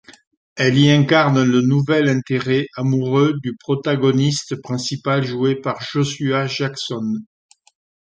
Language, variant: French, Français de métropole